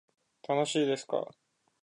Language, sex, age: Japanese, male, 19-29